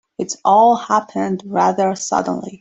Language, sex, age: English, female, 19-29